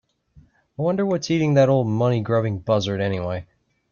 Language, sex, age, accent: English, male, 19-29, United States English